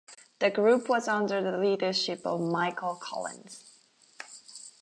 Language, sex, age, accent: English, female, 19-29, Canadian English